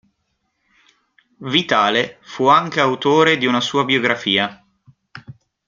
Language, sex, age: Italian, male, 19-29